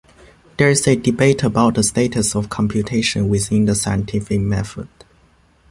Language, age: English, 19-29